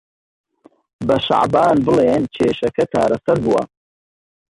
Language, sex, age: Central Kurdish, male, 30-39